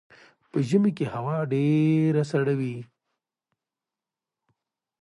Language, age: Pashto, 40-49